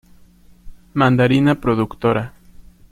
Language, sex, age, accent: Spanish, male, 19-29, México